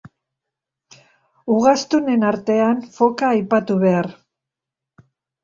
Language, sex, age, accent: Basque, female, 70-79, Mendebalekoa (Araba, Bizkaia, Gipuzkoako mendebaleko herri batzuk)